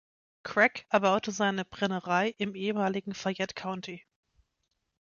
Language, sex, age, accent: German, female, 19-29, Deutschland Deutsch